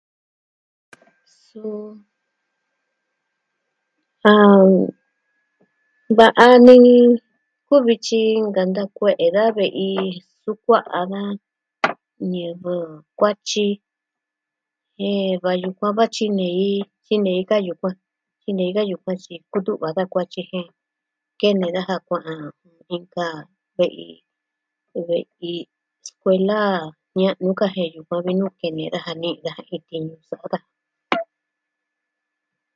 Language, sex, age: Southwestern Tlaxiaco Mixtec, female, 60-69